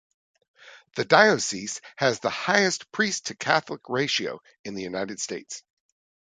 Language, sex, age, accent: English, male, 50-59, United States English